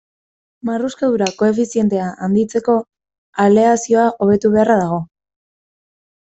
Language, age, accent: Basque, 19-29, Erdialdekoa edo Nafarra (Gipuzkoa, Nafarroa)